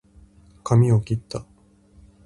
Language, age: Japanese, 19-29